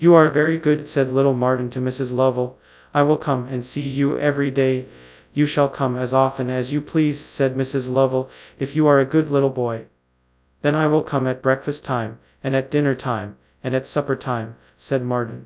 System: TTS, FastPitch